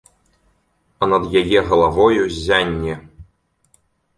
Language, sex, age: Belarusian, male, 19-29